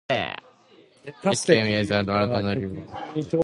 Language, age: English, 19-29